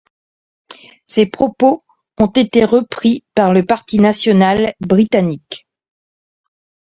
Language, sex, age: French, female, 50-59